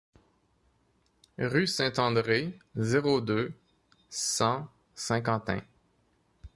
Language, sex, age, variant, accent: French, male, 30-39, Français d'Amérique du Nord, Français du Canada